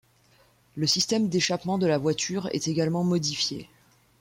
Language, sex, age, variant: French, female, 19-29, Français de métropole